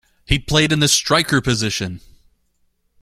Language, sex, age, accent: English, male, 30-39, United States English